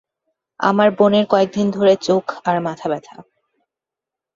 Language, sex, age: Bengali, female, 19-29